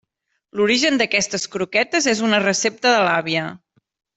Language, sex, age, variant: Catalan, female, 40-49, Central